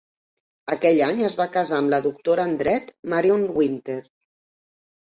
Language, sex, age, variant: Catalan, female, 50-59, Central